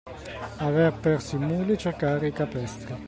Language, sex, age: Italian, male, 40-49